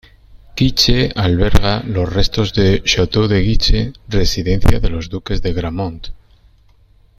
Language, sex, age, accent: Spanish, male, 50-59, España: Norte peninsular (Asturias, Castilla y León, Cantabria, País Vasco, Navarra, Aragón, La Rioja, Guadalajara, Cuenca)